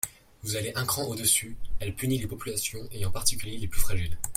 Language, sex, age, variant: French, male, under 19, Français de métropole